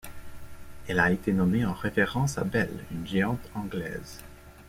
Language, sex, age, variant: French, male, 19-29, Français de métropole